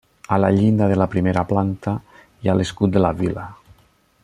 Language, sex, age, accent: Catalan, male, 40-49, valencià